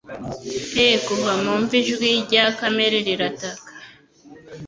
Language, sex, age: Kinyarwanda, female, 30-39